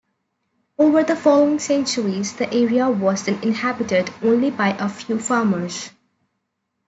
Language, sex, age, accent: English, female, 19-29, India and South Asia (India, Pakistan, Sri Lanka)